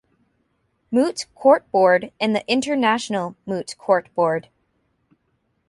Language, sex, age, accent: English, female, 19-29, United States English